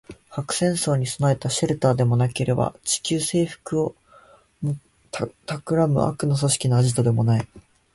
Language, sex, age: Japanese, male, 19-29